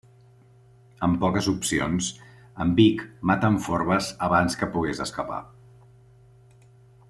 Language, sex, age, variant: Catalan, male, 40-49, Central